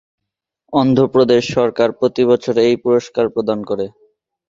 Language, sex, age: Bengali, male, under 19